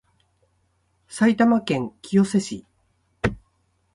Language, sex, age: Japanese, female, 60-69